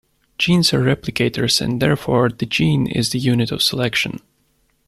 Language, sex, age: English, male, 19-29